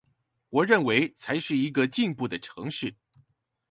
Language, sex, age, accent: Chinese, male, 19-29, 出生地：臺北市